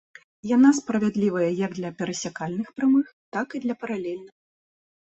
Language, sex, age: Belarusian, female, 30-39